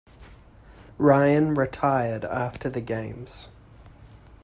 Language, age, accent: English, 30-39, Australian English